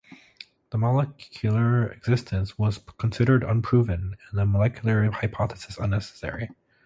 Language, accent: English, United States English